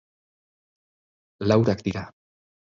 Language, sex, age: Basque, male, 40-49